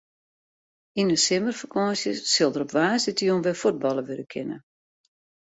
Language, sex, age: Western Frisian, female, 60-69